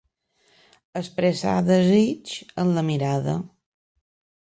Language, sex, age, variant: Catalan, female, 50-59, Balear